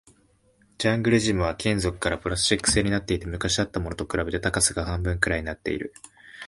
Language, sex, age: Japanese, male, 19-29